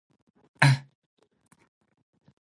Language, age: English, 19-29